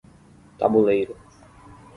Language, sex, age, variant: Portuguese, male, 19-29, Portuguese (Brasil)